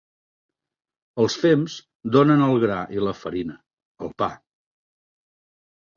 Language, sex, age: Catalan, male, 50-59